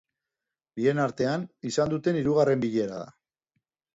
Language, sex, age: Basque, male, 40-49